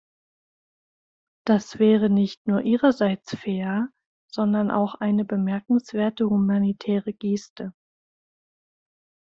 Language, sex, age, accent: German, female, 50-59, Deutschland Deutsch